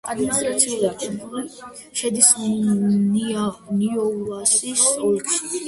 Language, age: Georgian, 19-29